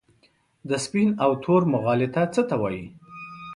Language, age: Pashto, 30-39